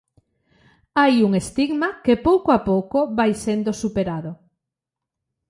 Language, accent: Galician, Normativo (estándar)